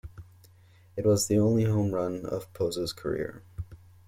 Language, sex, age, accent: English, male, 19-29, United States English